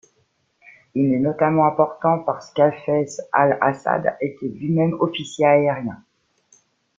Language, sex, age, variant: French, female, 40-49, Français de métropole